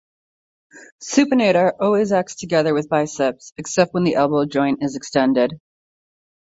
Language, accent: English, United States English